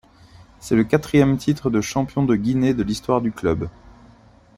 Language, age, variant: French, 40-49, Français de métropole